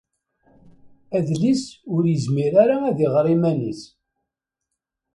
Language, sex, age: Kabyle, male, 70-79